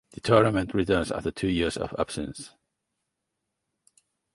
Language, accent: English, United States English